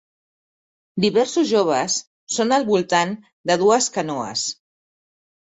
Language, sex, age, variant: Catalan, female, 50-59, Central